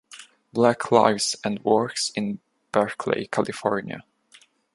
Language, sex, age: English, male, 19-29